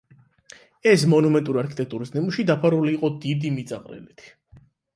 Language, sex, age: Georgian, male, 30-39